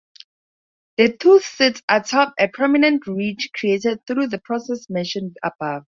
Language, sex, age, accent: English, female, under 19, Southern African (South Africa, Zimbabwe, Namibia)